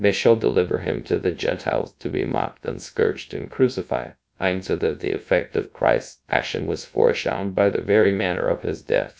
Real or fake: fake